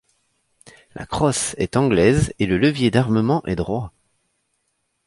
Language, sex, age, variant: French, male, 30-39, Français de métropole